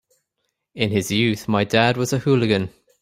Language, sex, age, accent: English, male, 19-29, Irish English